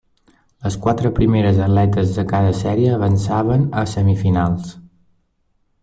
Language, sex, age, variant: Catalan, male, 19-29, Nord-Occidental